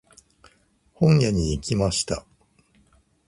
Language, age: Japanese, 50-59